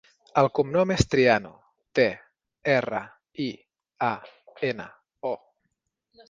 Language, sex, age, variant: Catalan, male, 30-39, Central